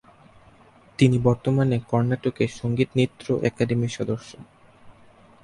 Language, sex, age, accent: Bengali, male, under 19, Native